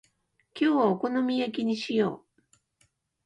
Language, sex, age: Japanese, female, 60-69